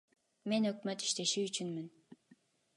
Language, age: Kyrgyz, 19-29